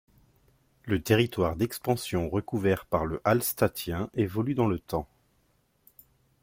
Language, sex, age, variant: French, male, 40-49, Français de métropole